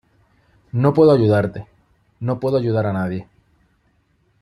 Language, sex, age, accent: Spanish, male, 30-39, España: Norte peninsular (Asturias, Castilla y León, Cantabria, País Vasco, Navarra, Aragón, La Rioja, Guadalajara, Cuenca)